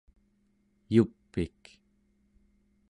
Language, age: Central Yupik, 30-39